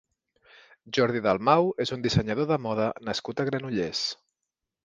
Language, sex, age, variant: Catalan, male, 30-39, Central